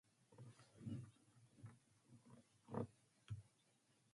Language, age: English, 19-29